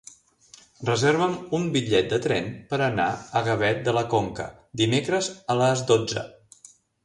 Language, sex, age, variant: Catalan, male, 40-49, Central